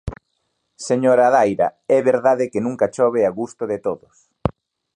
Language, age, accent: Galician, 30-39, Normativo (estándar)